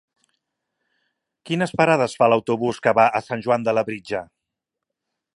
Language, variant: Catalan, Central